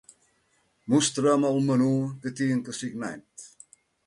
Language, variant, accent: Catalan, Balear, balear